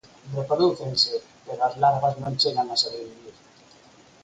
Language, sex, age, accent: Galician, male, 50-59, Normativo (estándar)